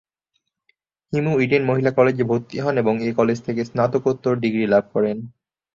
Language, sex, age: Bengali, male, 19-29